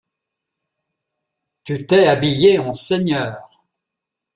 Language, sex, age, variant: French, male, 70-79, Français de métropole